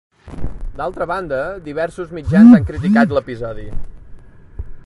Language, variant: Catalan, Central